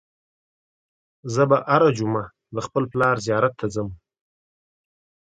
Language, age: Pashto, 30-39